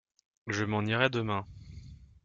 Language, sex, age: French, male, 19-29